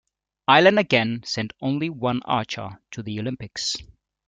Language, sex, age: English, male, 30-39